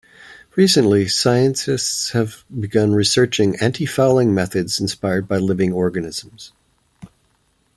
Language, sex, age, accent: English, male, 50-59, Canadian English